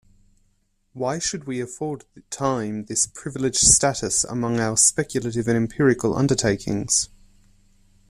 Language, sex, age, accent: English, male, 19-29, Australian English